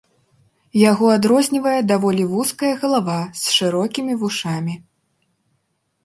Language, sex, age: Belarusian, female, 19-29